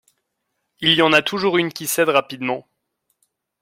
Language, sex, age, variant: French, male, 19-29, Français de métropole